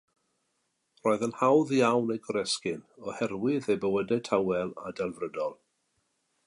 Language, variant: Welsh, South-Western Welsh